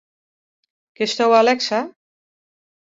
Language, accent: Western Frisian, Wâldfrysk